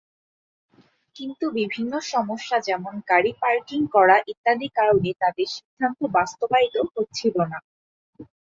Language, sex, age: Bengali, female, 19-29